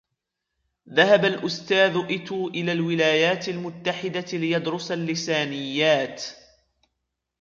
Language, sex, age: Arabic, male, 19-29